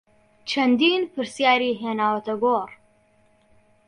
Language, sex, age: Central Kurdish, male, 40-49